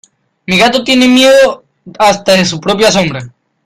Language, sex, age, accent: Spanish, male, under 19, Andino-Pacífico: Colombia, Perú, Ecuador, oeste de Bolivia y Venezuela andina